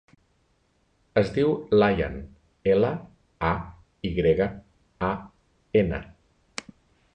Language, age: Catalan, 40-49